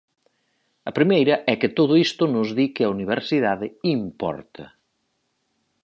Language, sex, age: Galician, male, 40-49